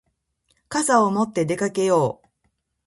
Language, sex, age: Japanese, female, 50-59